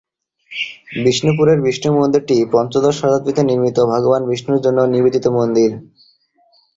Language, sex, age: Bengali, male, 19-29